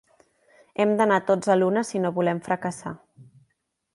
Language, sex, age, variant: Catalan, female, 19-29, Central